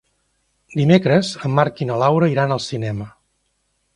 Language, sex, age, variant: Catalan, male, 50-59, Central